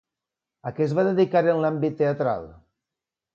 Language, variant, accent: Catalan, Valencià meridional, valencià